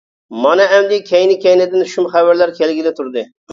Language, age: Uyghur, 40-49